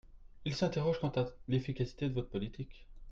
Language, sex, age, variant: French, male, 30-39, Français de métropole